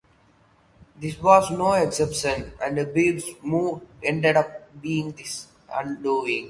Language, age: English, 19-29